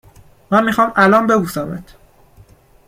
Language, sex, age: Persian, male, under 19